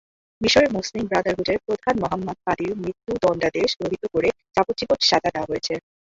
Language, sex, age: Bengali, female, 19-29